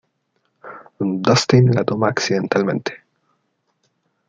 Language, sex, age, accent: Spanish, male, 19-29, Chileno: Chile, Cuyo